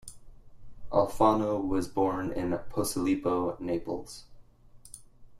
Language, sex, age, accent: English, male, 19-29, United States English